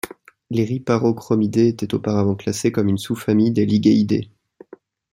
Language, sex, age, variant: French, male, 19-29, Français de métropole